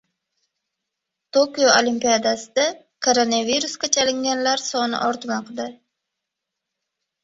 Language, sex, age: Uzbek, female, 19-29